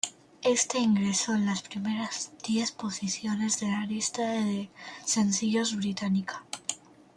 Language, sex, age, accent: Spanish, female, 19-29, España: Norte peninsular (Asturias, Castilla y León, Cantabria, País Vasco, Navarra, Aragón, La Rioja, Guadalajara, Cuenca)